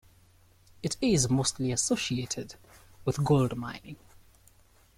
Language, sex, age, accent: English, male, 19-29, England English